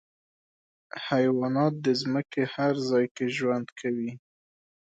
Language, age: Pashto, 19-29